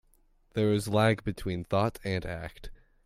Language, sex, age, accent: English, male, under 19, United States English